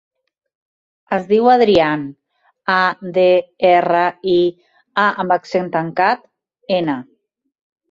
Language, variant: Catalan, Central